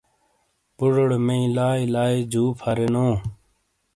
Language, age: Shina, 30-39